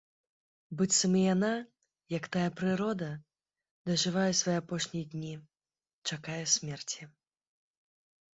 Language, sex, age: Belarusian, female, 19-29